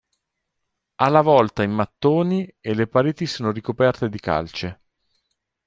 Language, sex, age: Italian, male, 40-49